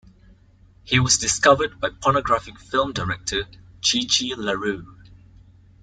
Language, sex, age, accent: English, male, 19-29, Singaporean English